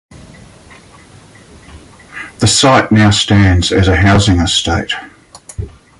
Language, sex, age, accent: English, male, 50-59, Australian English